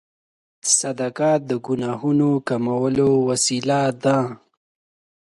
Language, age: Pashto, 19-29